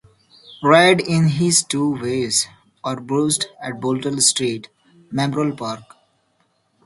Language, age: English, under 19